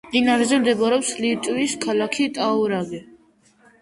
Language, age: Georgian, 19-29